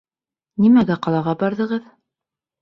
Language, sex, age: Bashkir, female, 30-39